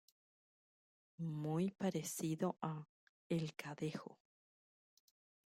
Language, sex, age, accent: Spanish, female, 30-39, Rioplatense: Argentina, Uruguay, este de Bolivia, Paraguay